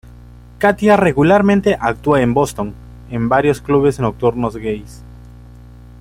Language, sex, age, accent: Spanish, male, 19-29, Andino-Pacífico: Colombia, Perú, Ecuador, oeste de Bolivia y Venezuela andina